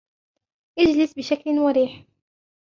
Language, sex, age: Arabic, female, 19-29